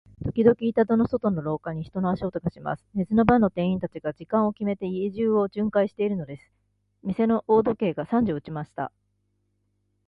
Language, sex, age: Japanese, female, 40-49